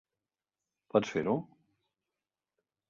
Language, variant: Catalan, Central